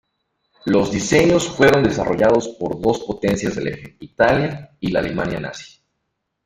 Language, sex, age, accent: Spanish, male, 40-49, México